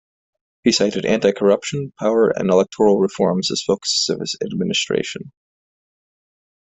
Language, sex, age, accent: English, male, 19-29, United States English